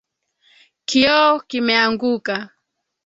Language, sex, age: Swahili, female, 19-29